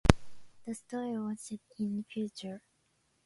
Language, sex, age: English, female, 19-29